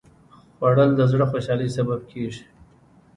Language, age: Pashto, 40-49